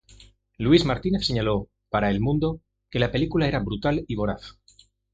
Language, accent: Spanish, España: Centro-Sur peninsular (Madrid, Toledo, Castilla-La Mancha)